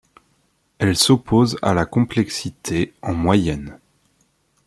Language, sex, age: French, male, 30-39